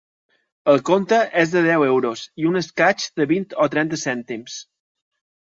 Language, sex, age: Catalan, male, 40-49